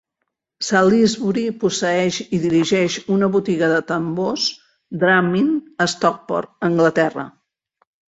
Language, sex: Catalan, female